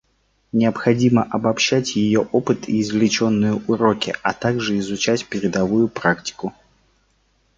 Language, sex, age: Russian, male, 40-49